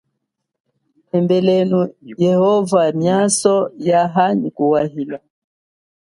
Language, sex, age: Chokwe, female, 40-49